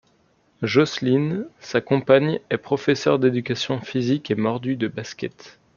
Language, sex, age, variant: French, male, 19-29, Français de métropole